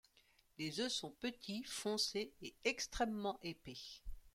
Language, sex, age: French, female, 50-59